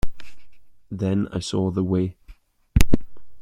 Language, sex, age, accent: English, male, 30-39, Scottish English